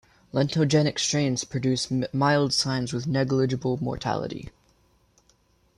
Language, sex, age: English, male, under 19